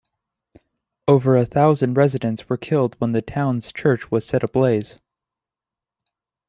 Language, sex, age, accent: English, male, under 19, United States English